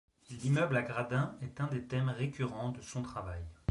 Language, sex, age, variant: French, male, 30-39, Français de métropole